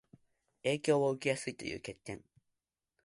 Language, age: Japanese, under 19